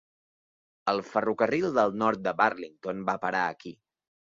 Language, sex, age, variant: Catalan, male, 19-29, Central